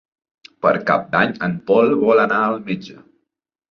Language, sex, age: Catalan, male, 19-29